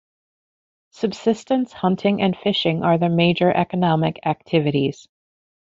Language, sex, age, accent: English, female, 40-49, United States English